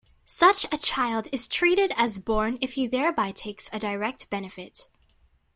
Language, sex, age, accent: English, female, under 19, United States English